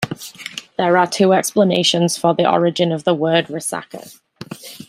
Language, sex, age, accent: English, female, 30-39, England English